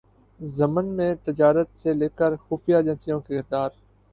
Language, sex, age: Urdu, male, 19-29